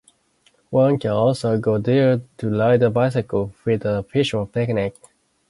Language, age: English, 19-29